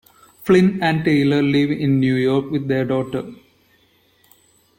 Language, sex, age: English, male, 19-29